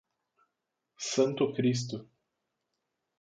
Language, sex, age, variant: Portuguese, male, 19-29, Portuguese (Brasil)